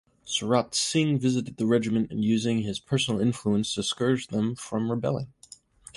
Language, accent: English, United States English